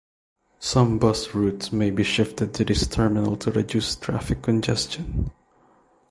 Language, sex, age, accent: English, male, under 19, Filipino